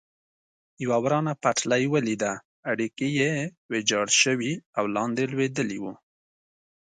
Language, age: Pashto, 30-39